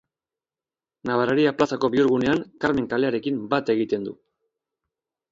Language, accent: Basque, Erdialdekoa edo Nafarra (Gipuzkoa, Nafarroa)